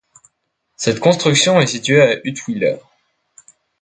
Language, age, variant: French, under 19, Français de métropole